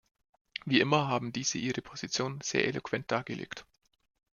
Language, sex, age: German, male, 19-29